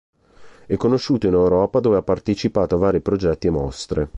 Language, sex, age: Italian, male, 30-39